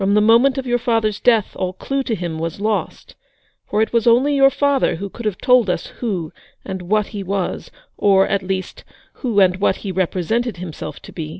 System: none